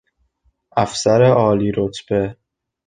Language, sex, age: Persian, male, under 19